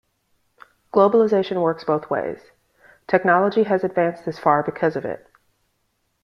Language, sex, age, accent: English, female, 40-49, United States English